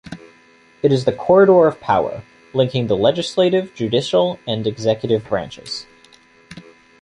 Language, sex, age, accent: English, male, 19-29, United States English